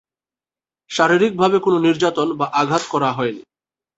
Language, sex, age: Bengali, male, 19-29